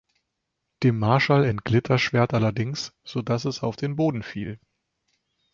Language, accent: German, Deutschland Deutsch